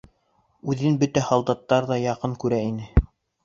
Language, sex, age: Bashkir, male, 19-29